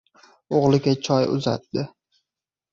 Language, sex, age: Uzbek, male, under 19